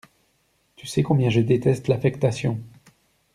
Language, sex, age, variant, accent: French, male, 30-39, Français d'Europe, Français de Belgique